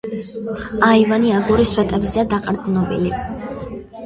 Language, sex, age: Georgian, female, under 19